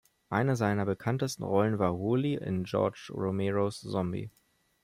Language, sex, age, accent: German, male, 19-29, Deutschland Deutsch